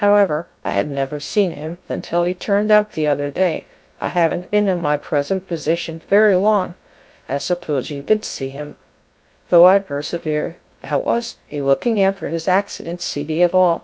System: TTS, GlowTTS